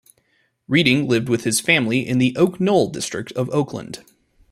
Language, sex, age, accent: English, male, 19-29, United States English